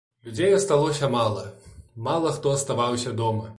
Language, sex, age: Belarusian, male, 19-29